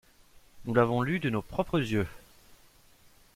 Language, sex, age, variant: French, male, 19-29, Français de métropole